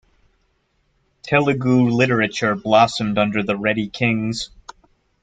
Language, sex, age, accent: English, male, 30-39, United States English